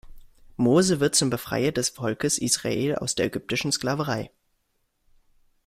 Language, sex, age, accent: German, male, 19-29, Deutschland Deutsch